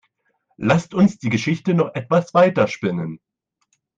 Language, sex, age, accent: German, male, 30-39, Deutschland Deutsch